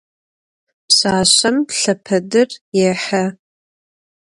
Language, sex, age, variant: Adyghe, female, 19-29, Адыгабзэ (Кирил, пстэумэ зэдыряе)